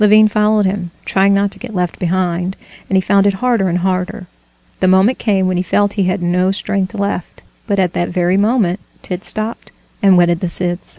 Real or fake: real